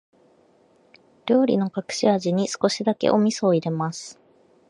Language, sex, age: Japanese, female, 19-29